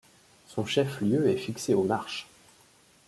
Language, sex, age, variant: French, male, 30-39, Français de métropole